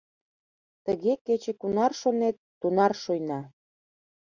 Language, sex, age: Mari, female, 30-39